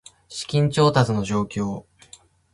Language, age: Japanese, 19-29